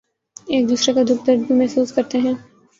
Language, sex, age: Urdu, male, 19-29